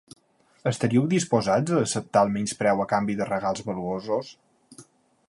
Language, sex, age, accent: Catalan, male, 19-29, balear; valencià